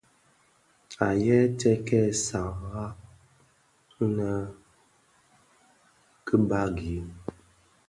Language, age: Bafia, 19-29